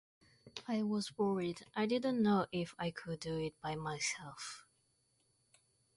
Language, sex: English, female